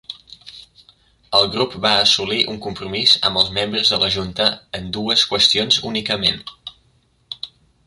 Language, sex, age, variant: Catalan, male, 19-29, Septentrional